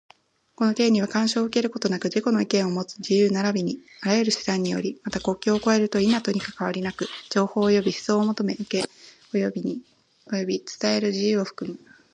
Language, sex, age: Japanese, female, 19-29